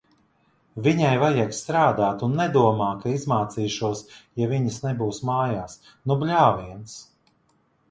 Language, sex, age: Latvian, male, 40-49